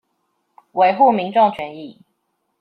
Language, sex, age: Chinese, female, 19-29